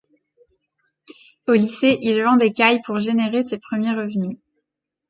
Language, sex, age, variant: French, female, 30-39, Français de métropole